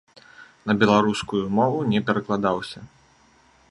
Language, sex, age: Belarusian, male, 30-39